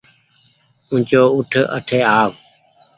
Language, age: Goaria, 30-39